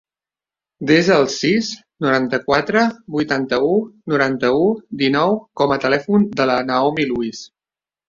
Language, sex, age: Catalan, male, 30-39